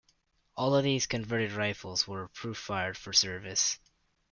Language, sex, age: English, male, under 19